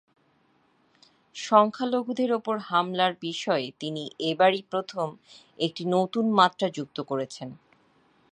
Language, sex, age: Bengali, female, 30-39